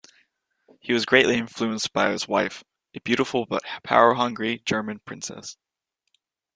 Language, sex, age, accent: English, male, 19-29, United States English